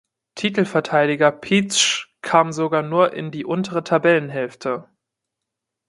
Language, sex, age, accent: German, male, 19-29, Deutschland Deutsch